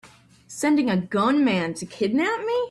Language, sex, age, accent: English, female, 19-29, United States English